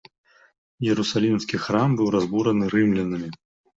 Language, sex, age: Belarusian, male, 30-39